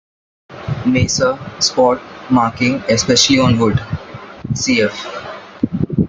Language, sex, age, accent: English, male, 19-29, India and South Asia (India, Pakistan, Sri Lanka)